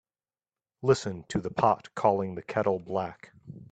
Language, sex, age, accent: English, male, 30-39, United States English